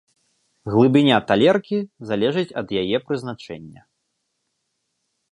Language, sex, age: Belarusian, male, 19-29